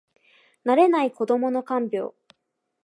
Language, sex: Japanese, female